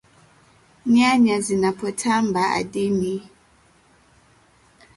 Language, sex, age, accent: English, female, 30-39, England English